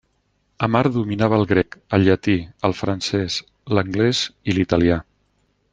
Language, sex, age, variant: Catalan, male, 60-69, Central